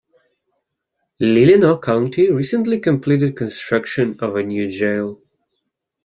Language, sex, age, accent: English, male, 19-29, Canadian English